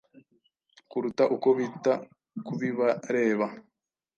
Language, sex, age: Kinyarwanda, male, 19-29